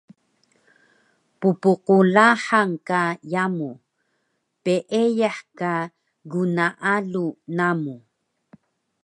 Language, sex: Taroko, female